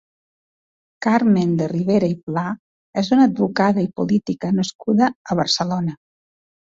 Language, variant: Catalan, Balear